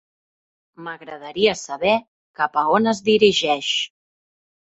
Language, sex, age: Catalan, female, 30-39